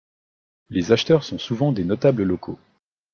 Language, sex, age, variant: French, male, 19-29, Français de métropole